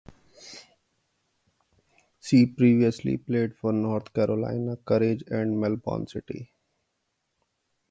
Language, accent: English, India and South Asia (India, Pakistan, Sri Lanka)